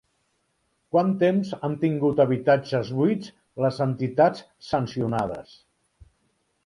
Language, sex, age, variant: Catalan, male, 50-59, Central